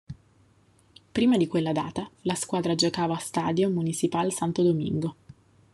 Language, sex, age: Italian, female, 30-39